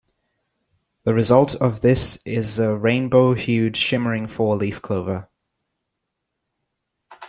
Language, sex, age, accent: English, male, 19-29, England English